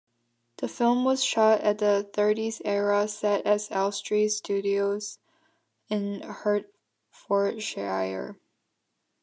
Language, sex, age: English, female, under 19